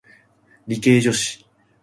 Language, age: Japanese, 30-39